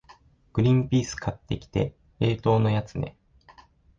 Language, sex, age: Japanese, male, 19-29